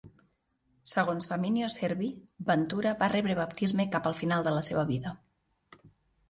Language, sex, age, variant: Catalan, female, 30-39, Central